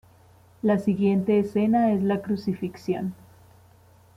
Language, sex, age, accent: Spanish, female, 40-49, Andino-Pacífico: Colombia, Perú, Ecuador, oeste de Bolivia y Venezuela andina